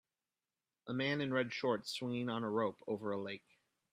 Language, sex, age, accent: English, male, 30-39, United States English